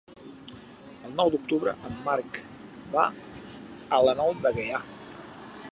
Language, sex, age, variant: Catalan, male, 40-49, Balear